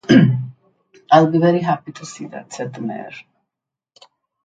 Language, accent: English, India and South Asia (India, Pakistan, Sri Lanka)